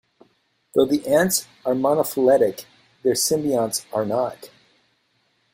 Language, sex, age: English, male, 50-59